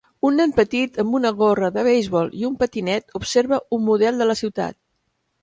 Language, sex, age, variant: Catalan, female, 70-79, Central